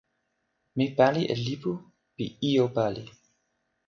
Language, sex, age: Toki Pona, male, 19-29